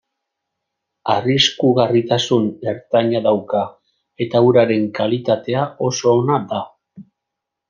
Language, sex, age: Basque, male, 50-59